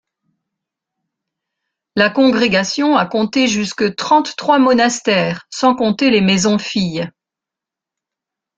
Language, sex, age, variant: French, female, 60-69, Français de métropole